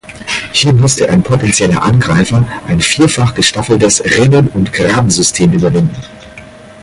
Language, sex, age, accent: German, male, 40-49, Deutschland Deutsch